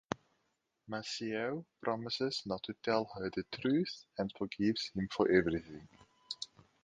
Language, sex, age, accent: English, male, 19-29, Southern African (South Africa, Zimbabwe, Namibia)